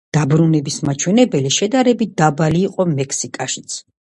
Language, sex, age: Georgian, female, 50-59